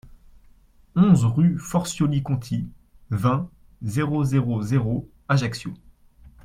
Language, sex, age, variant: French, male, 19-29, Français de métropole